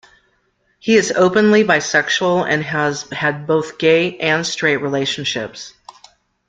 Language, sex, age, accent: English, female, 50-59, United States English